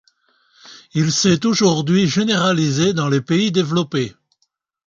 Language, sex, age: French, male, 60-69